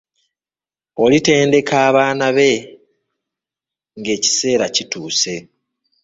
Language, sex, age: Ganda, male, 19-29